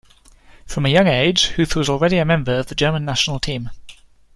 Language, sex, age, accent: English, male, 30-39, England English